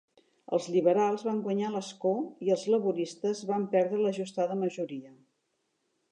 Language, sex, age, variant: Catalan, female, 60-69, Central